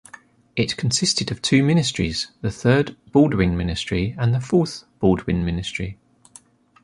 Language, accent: English, England English